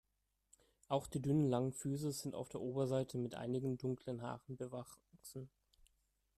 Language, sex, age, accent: German, male, 19-29, Deutschland Deutsch